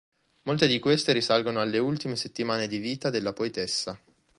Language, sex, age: Italian, male, 19-29